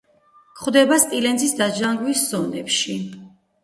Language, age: Georgian, 40-49